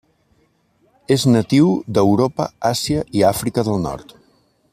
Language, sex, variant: Catalan, male, Central